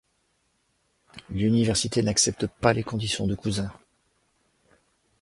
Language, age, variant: French, 60-69, Français de métropole